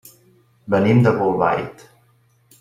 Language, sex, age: Catalan, male, 50-59